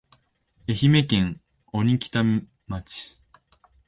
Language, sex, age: Japanese, male, 19-29